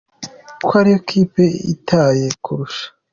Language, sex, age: Kinyarwanda, male, 19-29